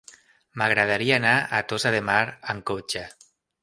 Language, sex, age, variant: Catalan, male, 40-49, Central